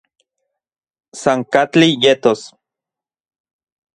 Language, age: Central Puebla Nahuatl, 30-39